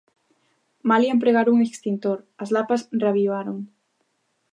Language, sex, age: Galician, female, 19-29